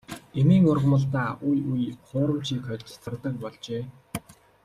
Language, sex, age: Mongolian, male, 19-29